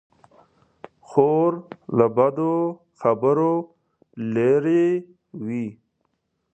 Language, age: Pashto, 19-29